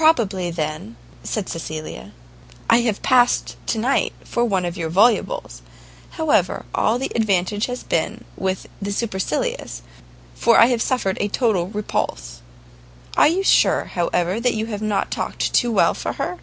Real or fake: real